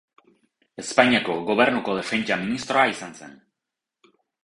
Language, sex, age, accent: Basque, male, 30-39, Mendebalekoa (Araba, Bizkaia, Gipuzkoako mendebaleko herri batzuk)